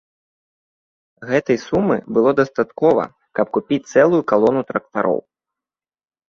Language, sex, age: Belarusian, male, 30-39